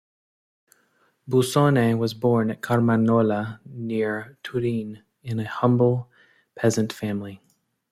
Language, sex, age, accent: English, male, 19-29, United States English